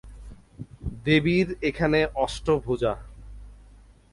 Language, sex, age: Bengali, male, 19-29